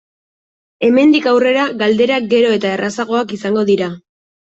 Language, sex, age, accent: Basque, female, 19-29, Mendebalekoa (Araba, Bizkaia, Gipuzkoako mendebaleko herri batzuk)